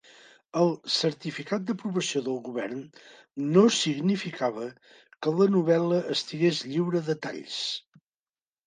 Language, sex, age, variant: Catalan, male, 50-59, Central